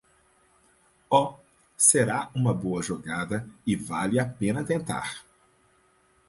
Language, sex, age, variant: Portuguese, male, 30-39, Portuguese (Brasil)